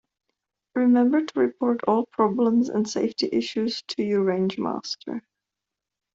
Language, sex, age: English, female, 19-29